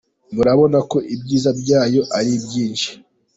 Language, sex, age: Kinyarwanda, male, 19-29